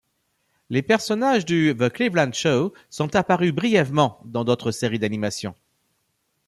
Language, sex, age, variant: French, male, 40-49, Français de métropole